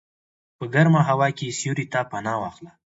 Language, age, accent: Pashto, 19-29, پکتیا ولایت، احمدزی